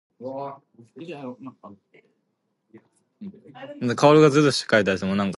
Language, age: English, 19-29